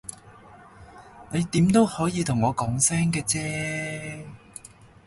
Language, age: Cantonese, 30-39